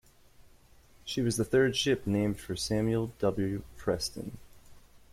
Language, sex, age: English, male, 30-39